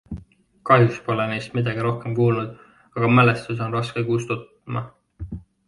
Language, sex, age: Estonian, male, 19-29